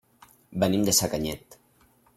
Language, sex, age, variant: Catalan, male, under 19, Central